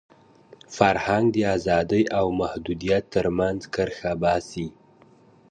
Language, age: Pashto, 19-29